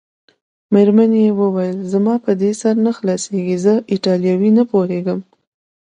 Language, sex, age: Pashto, female, 19-29